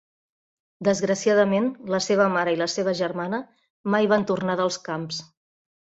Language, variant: Catalan, Central